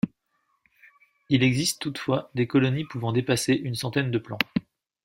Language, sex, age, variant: French, male, 30-39, Français de métropole